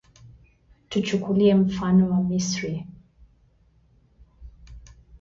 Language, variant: Swahili, Kiswahili cha Bara ya Kenya